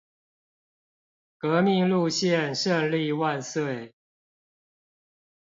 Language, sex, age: Chinese, male, 50-59